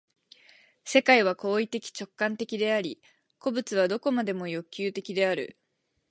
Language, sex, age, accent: Japanese, female, 19-29, 標準語